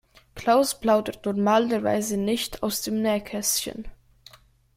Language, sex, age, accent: German, male, under 19, Schweizerdeutsch